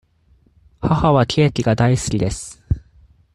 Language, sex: Japanese, male